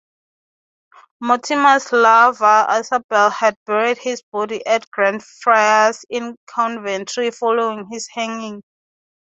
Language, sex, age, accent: English, female, 19-29, Southern African (South Africa, Zimbabwe, Namibia)